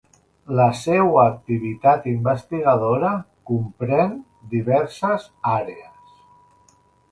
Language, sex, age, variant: Catalan, male, 50-59, Central